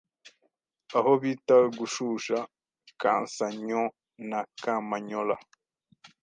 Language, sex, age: Kinyarwanda, male, 19-29